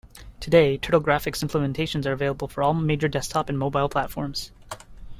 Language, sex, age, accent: English, male, 19-29, Canadian English